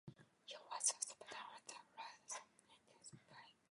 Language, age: English, 19-29